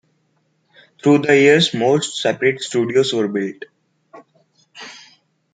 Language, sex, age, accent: English, male, 19-29, India and South Asia (India, Pakistan, Sri Lanka)